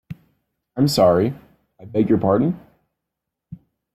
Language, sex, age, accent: English, male, 19-29, United States English